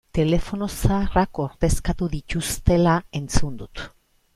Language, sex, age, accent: Basque, female, 40-49, Mendebalekoa (Araba, Bizkaia, Gipuzkoako mendebaleko herri batzuk)